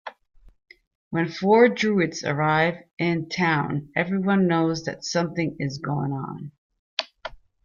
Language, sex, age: English, female, 40-49